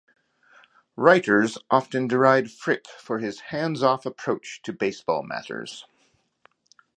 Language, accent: English, United States English